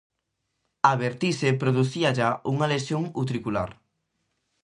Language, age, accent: Galician, 19-29, Atlántico (seseo e gheada)